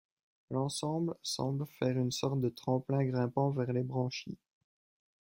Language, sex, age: French, male, 19-29